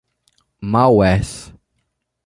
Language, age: Portuguese, 19-29